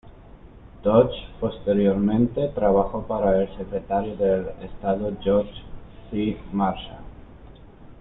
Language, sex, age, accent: Spanish, male, 30-39, España: Norte peninsular (Asturias, Castilla y León, Cantabria, País Vasco, Navarra, Aragón, La Rioja, Guadalajara, Cuenca)